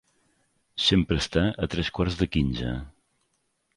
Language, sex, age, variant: Catalan, male, 50-59, Central